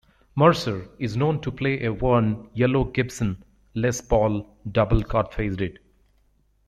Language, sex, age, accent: English, male, 40-49, United States English